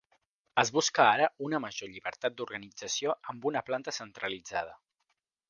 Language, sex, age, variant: Catalan, male, under 19, Central